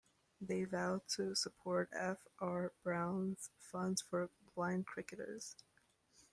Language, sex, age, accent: English, male, under 19, United States English